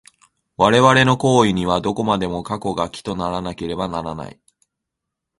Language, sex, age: Japanese, male, 19-29